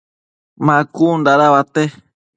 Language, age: Matsés, under 19